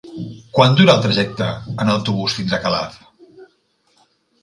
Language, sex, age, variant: Catalan, male, 40-49, Central